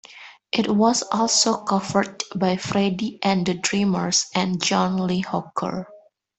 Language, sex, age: English, female, 19-29